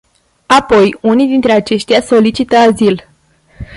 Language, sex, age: Romanian, female, 19-29